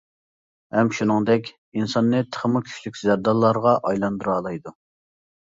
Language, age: Uyghur, 19-29